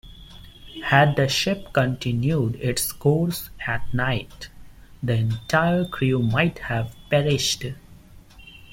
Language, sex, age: English, male, 19-29